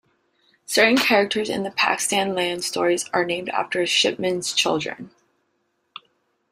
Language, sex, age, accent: English, female, 19-29, United States English